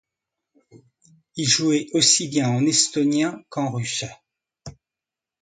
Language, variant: French, Français du nord de l'Afrique